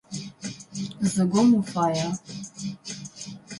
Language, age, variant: Adyghe, 50-59, Адыгабзэ (Кирил, пстэумэ зэдыряе)